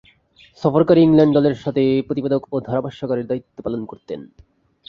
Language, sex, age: Bengali, male, under 19